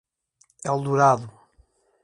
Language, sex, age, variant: Portuguese, male, 50-59, Portuguese (Portugal)